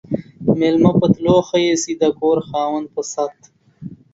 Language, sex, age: Pashto, male, 19-29